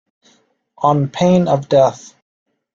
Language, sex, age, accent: English, male, 19-29, Canadian English